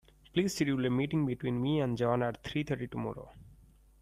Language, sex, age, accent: English, male, 19-29, India and South Asia (India, Pakistan, Sri Lanka)